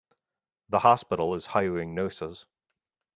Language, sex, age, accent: English, male, 30-39, United States English